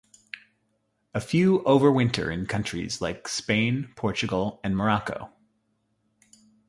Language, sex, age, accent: English, male, 30-39, United States English